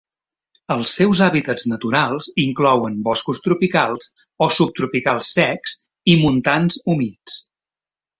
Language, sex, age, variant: Catalan, male, 30-39, Central